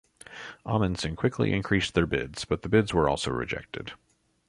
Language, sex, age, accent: English, male, 30-39, United States English